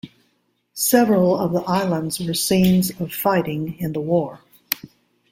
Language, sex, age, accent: English, female, 60-69, United States English